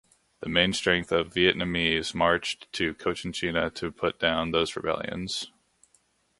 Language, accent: English, United States English